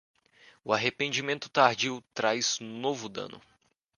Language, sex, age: Portuguese, male, under 19